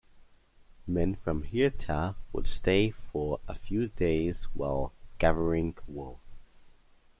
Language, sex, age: English, male, under 19